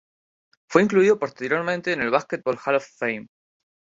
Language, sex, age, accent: Spanish, male, under 19, Rioplatense: Argentina, Uruguay, este de Bolivia, Paraguay